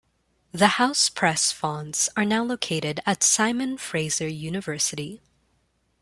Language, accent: English, Filipino